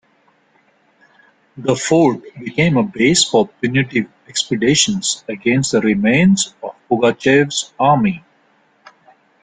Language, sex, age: English, male, 50-59